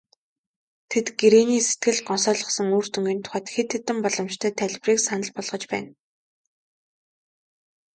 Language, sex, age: Mongolian, female, 19-29